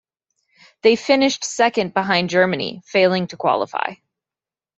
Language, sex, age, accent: English, female, 19-29, United States English